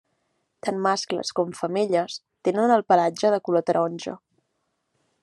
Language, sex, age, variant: Catalan, female, 19-29, Central